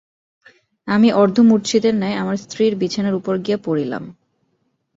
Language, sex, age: Bengali, female, 19-29